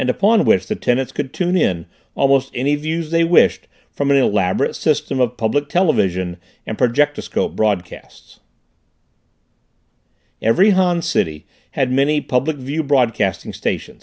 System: none